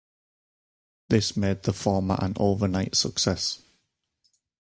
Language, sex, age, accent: English, male, 30-39, England English